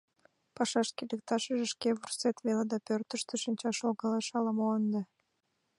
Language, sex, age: Mari, female, 19-29